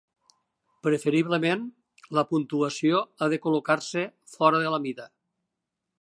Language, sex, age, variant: Catalan, male, 60-69, Nord-Occidental